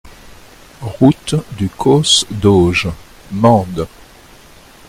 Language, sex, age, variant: French, male, 60-69, Français de métropole